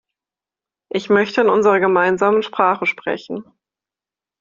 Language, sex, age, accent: German, female, 19-29, Deutschland Deutsch